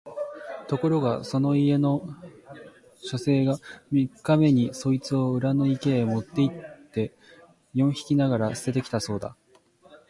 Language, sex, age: Japanese, male, 19-29